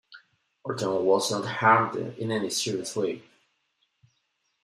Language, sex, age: English, male, 50-59